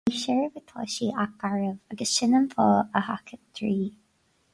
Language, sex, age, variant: Irish, female, 19-29, Gaeilge na Mumhan